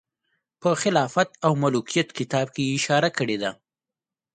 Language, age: Pashto, 19-29